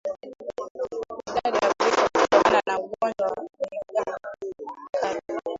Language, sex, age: Swahili, female, 19-29